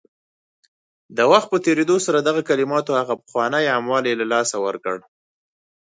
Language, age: Pashto, 30-39